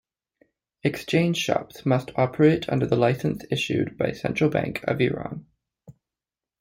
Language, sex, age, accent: English, male, 19-29, Canadian English